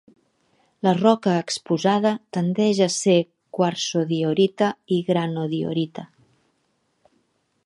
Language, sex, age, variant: Catalan, female, 60-69, Central